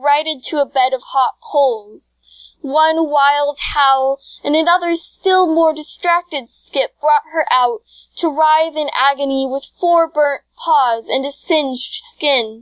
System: none